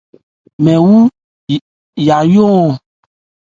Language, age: Ebrié, 19-29